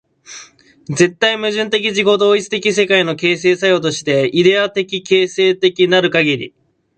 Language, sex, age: Japanese, male, 19-29